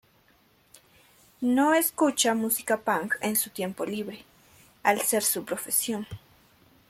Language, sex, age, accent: Spanish, female, 19-29, Andino-Pacífico: Colombia, Perú, Ecuador, oeste de Bolivia y Venezuela andina